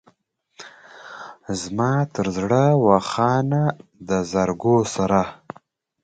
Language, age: Pashto, 19-29